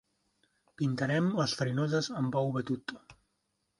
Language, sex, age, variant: Catalan, male, 30-39, Central